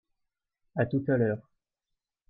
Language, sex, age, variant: French, male, 19-29, Français de métropole